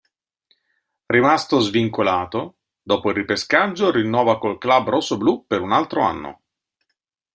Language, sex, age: Italian, male, 40-49